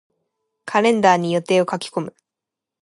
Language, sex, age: Japanese, female, 19-29